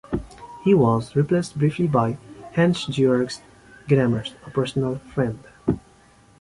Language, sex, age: English, male, 19-29